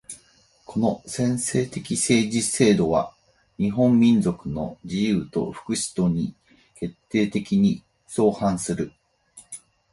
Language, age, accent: Japanese, 50-59, 標準語